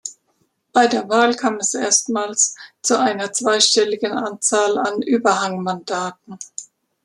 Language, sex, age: German, female, 50-59